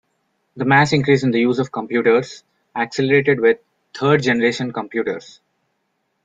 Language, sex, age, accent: English, male, 19-29, India and South Asia (India, Pakistan, Sri Lanka)